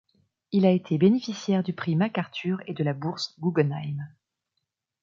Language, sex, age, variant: French, female, 40-49, Français de métropole